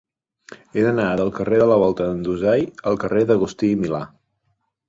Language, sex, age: Catalan, male, 40-49